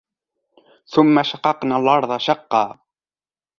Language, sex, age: Arabic, male, 19-29